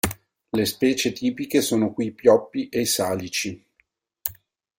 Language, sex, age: Italian, male, 30-39